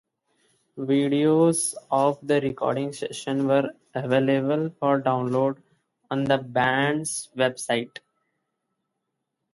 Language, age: English, 19-29